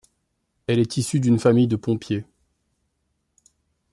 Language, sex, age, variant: French, male, 30-39, Français de métropole